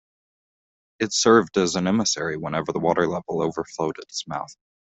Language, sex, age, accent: English, male, 19-29, United States English